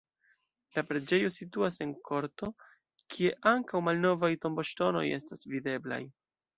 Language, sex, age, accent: Esperanto, male, under 19, Internacia